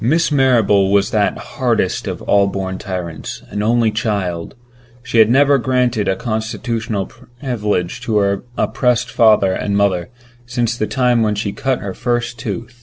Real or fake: real